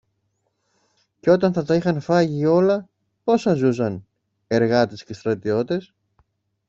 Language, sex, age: Greek, male, 40-49